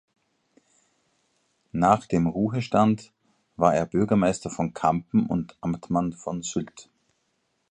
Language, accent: German, Österreichisches Deutsch